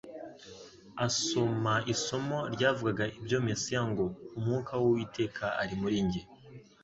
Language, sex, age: Kinyarwanda, male, 19-29